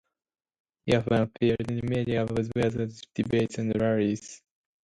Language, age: English, 19-29